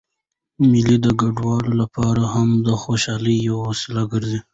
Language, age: Pashto, 19-29